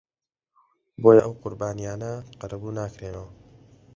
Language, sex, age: Central Kurdish, male, under 19